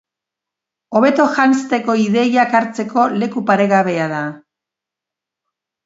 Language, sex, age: Basque, female, 60-69